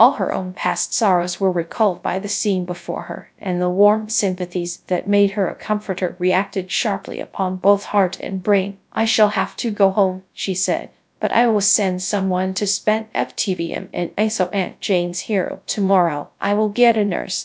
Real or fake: fake